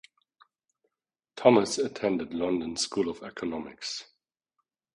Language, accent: English, German English